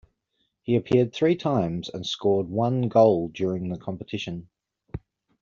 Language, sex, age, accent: English, male, 40-49, Australian English